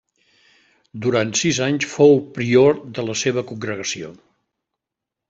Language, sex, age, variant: Catalan, male, 70-79, Central